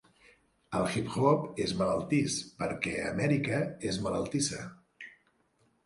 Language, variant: Catalan, Septentrional